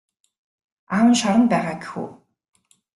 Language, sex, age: Mongolian, female, 19-29